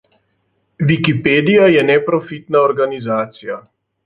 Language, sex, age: Slovenian, male, 60-69